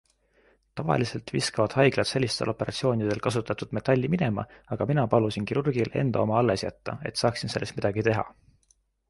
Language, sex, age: Estonian, male, 19-29